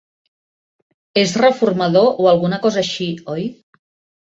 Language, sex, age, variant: Catalan, female, 50-59, Central